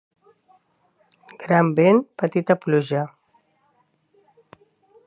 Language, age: Catalan, 40-49